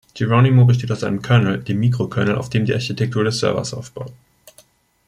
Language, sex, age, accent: German, male, 19-29, Deutschland Deutsch